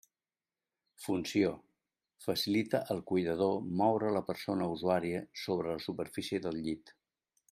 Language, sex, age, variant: Catalan, male, 60-69, Central